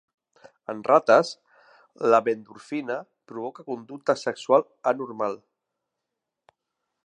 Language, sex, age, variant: Catalan, male, 40-49, Central